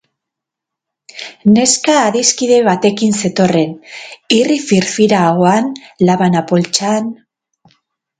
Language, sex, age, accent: Basque, female, 50-59, Mendebalekoa (Araba, Bizkaia, Gipuzkoako mendebaleko herri batzuk)